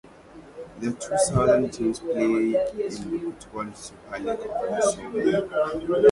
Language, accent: English, Nigerian English